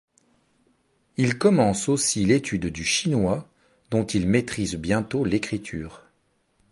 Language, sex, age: French, male, 40-49